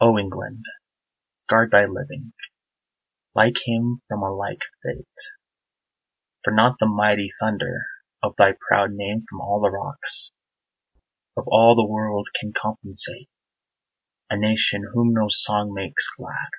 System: none